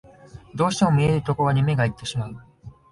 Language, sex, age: Japanese, male, 19-29